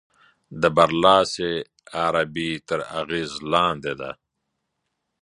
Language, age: Pashto, 40-49